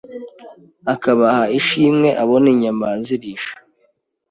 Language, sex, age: Kinyarwanda, male, 19-29